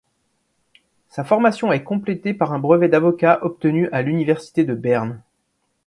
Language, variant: French, Français de métropole